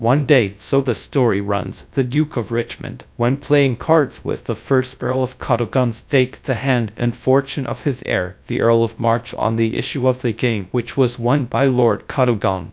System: TTS, GradTTS